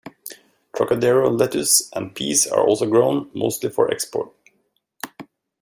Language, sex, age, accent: English, male, 40-49, United States English